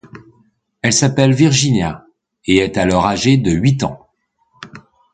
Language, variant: French, Français de métropole